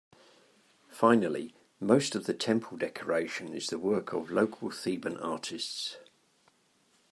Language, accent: English, England English